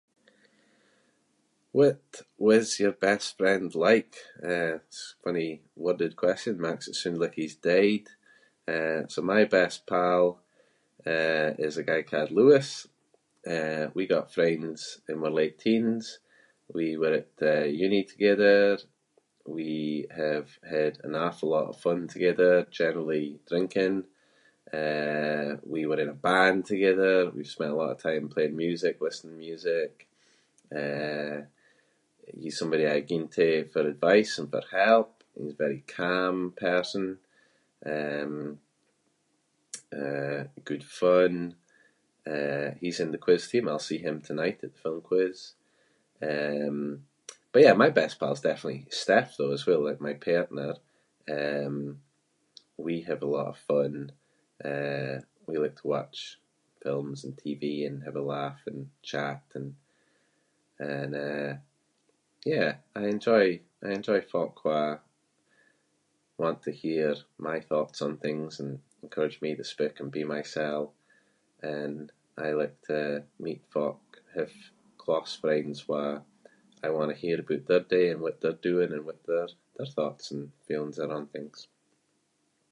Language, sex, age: Scots, male, 30-39